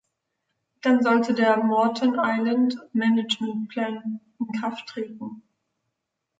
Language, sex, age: German, female, 19-29